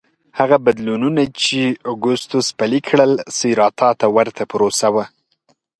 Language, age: Pashto, 19-29